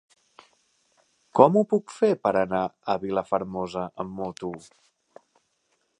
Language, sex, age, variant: Catalan, male, 19-29, Central